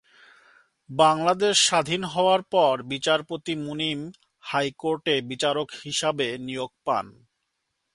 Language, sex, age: Bengali, male, 30-39